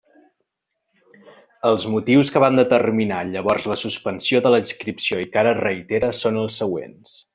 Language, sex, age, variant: Catalan, male, 30-39, Central